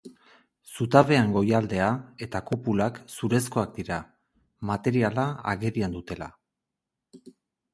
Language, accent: Basque, Erdialdekoa edo Nafarra (Gipuzkoa, Nafarroa)